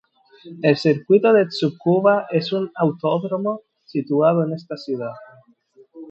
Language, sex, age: Spanish, male, 19-29